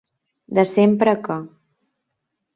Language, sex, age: Catalan, female, 19-29